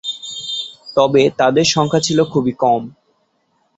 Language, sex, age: Bengali, male, 19-29